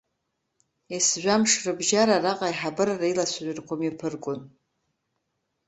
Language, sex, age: Abkhazian, female, 50-59